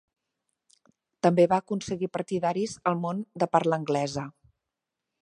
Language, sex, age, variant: Catalan, female, 50-59, Central